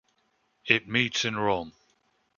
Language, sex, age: English, male, 40-49